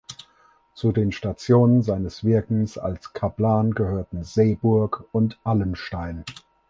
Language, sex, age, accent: German, male, 30-39, Deutschland Deutsch